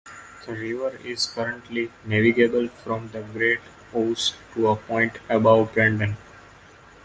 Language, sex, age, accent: English, male, 19-29, India and South Asia (India, Pakistan, Sri Lanka)